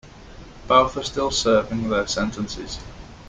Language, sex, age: English, male, 19-29